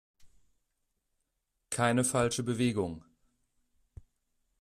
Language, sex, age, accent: German, male, 19-29, Deutschland Deutsch